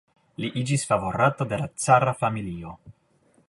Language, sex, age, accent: Esperanto, male, 19-29, Internacia